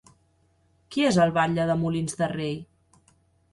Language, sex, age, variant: Catalan, female, 30-39, Central